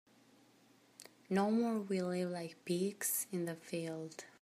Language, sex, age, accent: English, female, 19-29, United States English